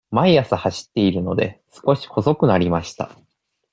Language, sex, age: Japanese, male, 19-29